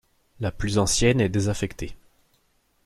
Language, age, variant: French, 30-39, Français de métropole